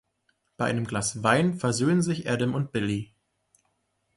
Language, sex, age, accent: German, male, 19-29, Deutschland Deutsch